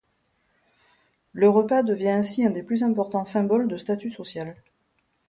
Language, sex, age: French, female, 50-59